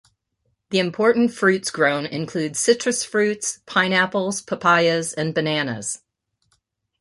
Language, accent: English, United States English